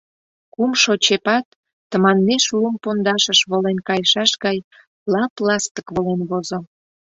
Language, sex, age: Mari, female, 30-39